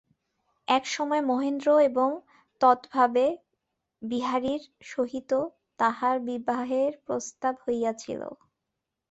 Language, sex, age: Bengali, female, 19-29